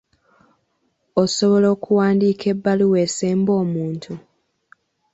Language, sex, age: Ganda, female, 19-29